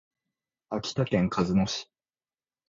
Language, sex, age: Japanese, male, 19-29